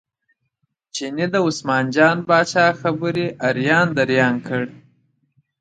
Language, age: Pashto, 19-29